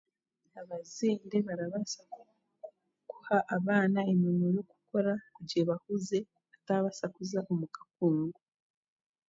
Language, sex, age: Chiga, female, 19-29